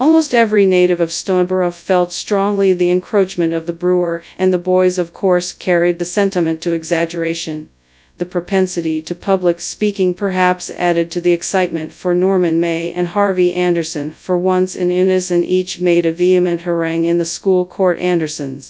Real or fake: fake